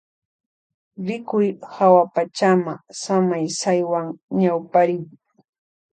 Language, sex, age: Loja Highland Quichua, female, 40-49